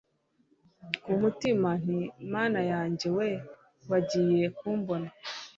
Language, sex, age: Kinyarwanda, female, 30-39